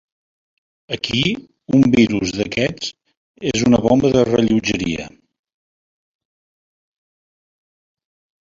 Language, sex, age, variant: Catalan, male, 60-69, Septentrional